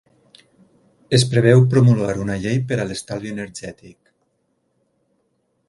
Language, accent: Catalan, valencià